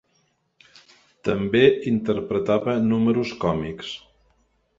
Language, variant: Catalan, Central